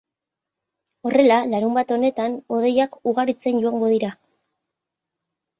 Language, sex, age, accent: Basque, female, 19-29, Nafar-lapurtarra edo Zuberotarra (Lapurdi, Nafarroa Beherea, Zuberoa)